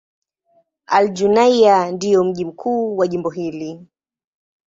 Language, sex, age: Swahili, female, 19-29